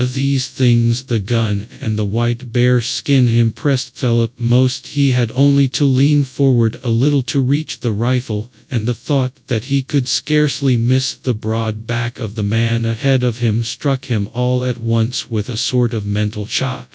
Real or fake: fake